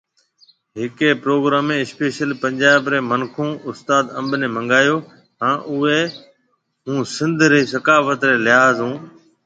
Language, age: Marwari (Pakistan), 40-49